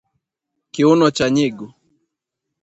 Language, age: Swahili, 19-29